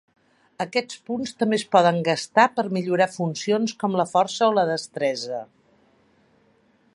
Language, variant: Catalan, Central